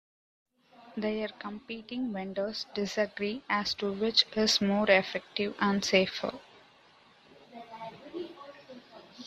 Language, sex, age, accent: English, female, 19-29, United States English